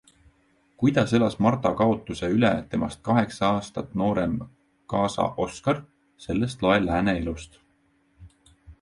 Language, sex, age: Estonian, male, 19-29